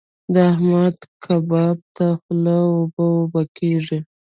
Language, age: Pashto, 19-29